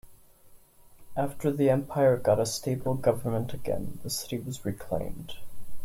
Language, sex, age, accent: English, male, 19-29, United States English